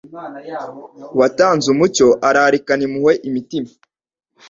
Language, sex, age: Kinyarwanda, male, under 19